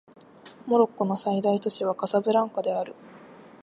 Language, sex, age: Japanese, female, 19-29